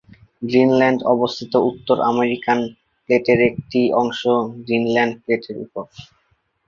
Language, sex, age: Bengali, male, 19-29